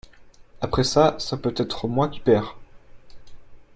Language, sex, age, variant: French, male, 30-39, Français de métropole